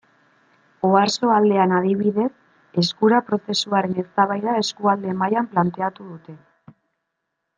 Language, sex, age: Basque, male, 19-29